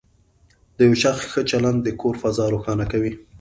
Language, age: Pashto, 30-39